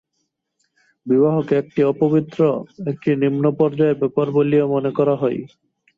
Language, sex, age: Bengali, male, 19-29